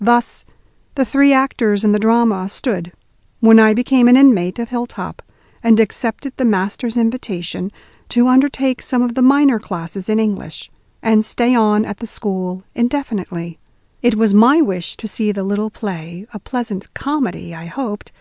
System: none